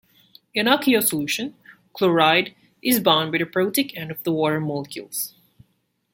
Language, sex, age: English, male, 19-29